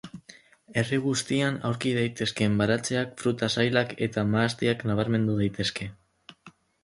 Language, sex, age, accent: Basque, male, under 19, Mendebalekoa (Araba, Bizkaia, Gipuzkoako mendebaleko herri batzuk)